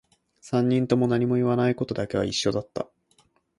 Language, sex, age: Japanese, male, 19-29